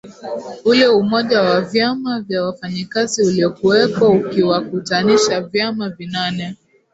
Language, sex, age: Swahili, female, 19-29